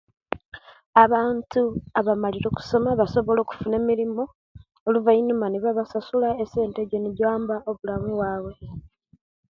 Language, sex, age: Kenyi, female, 19-29